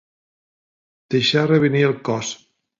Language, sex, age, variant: Catalan, male, 40-49, Central